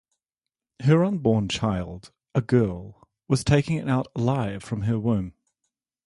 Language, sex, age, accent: English, male, 40-49, New Zealand English